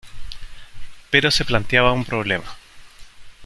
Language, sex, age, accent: Spanish, male, 40-49, Chileno: Chile, Cuyo